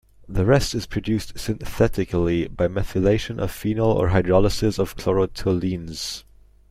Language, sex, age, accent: English, male, 19-29, England English